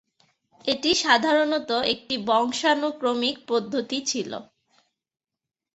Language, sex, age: Bengali, male, 30-39